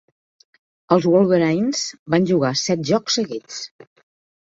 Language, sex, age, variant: Catalan, female, 50-59, Central